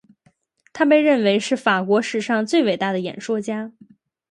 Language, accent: Chinese, 出生地：吉林省